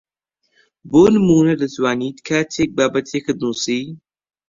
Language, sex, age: Central Kurdish, male, 19-29